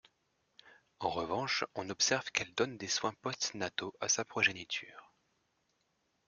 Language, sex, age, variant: French, male, 30-39, Français de métropole